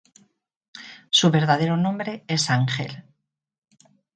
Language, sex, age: Spanish, female, 40-49